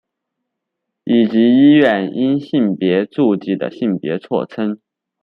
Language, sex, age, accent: Chinese, male, 19-29, 出生地：四川省